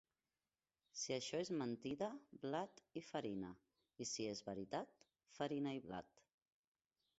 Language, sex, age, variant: Catalan, female, 40-49, Central